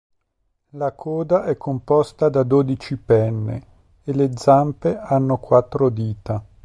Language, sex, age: Italian, male, 40-49